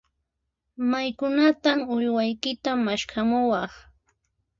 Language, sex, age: Puno Quechua, female, 30-39